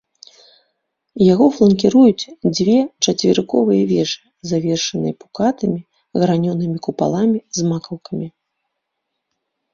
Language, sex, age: Belarusian, female, 30-39